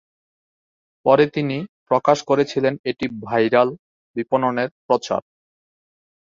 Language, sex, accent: Bengali, male, প্রমিত বাংলা